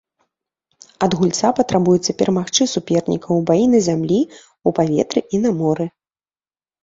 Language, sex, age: Belarusian, female, 30-39